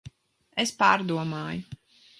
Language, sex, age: Latvian, female, 19-29